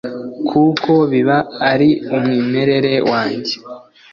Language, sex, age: Kinyarwanda, male, 19-29